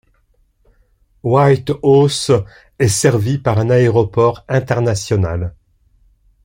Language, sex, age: French, male, 60-69